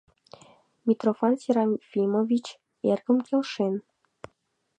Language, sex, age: Mari, female, 19-29